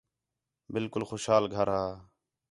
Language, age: Khetrani, 19-29